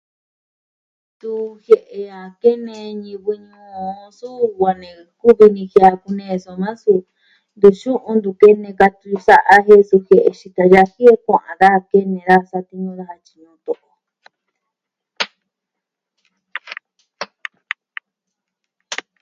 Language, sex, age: Southwestern Tlaxiaco Mixtec, female, 60-69